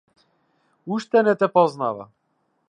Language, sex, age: Macedonian, female, 19-29